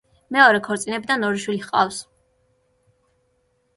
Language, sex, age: Georgian, female, 19-29